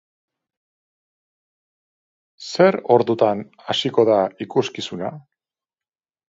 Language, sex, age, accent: Basque, male, 40-49, Mendebalekoa (Araba, Bizkaia, Gipuzkoako mendebaleko herri batzuk)